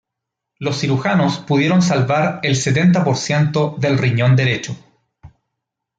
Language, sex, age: Spanish, male, 30-39